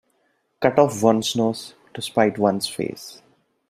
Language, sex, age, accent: English, male, 19-29, India and South Asia (India, Pakistan, Sri Lanka)